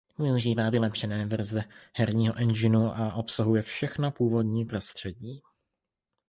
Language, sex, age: Czech, male, 19-29